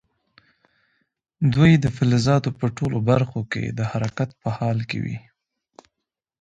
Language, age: Pashto, 19-29